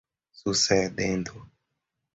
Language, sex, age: Portuguese, male, 30-39